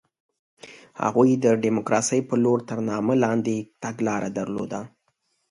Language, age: Pashto, 19-29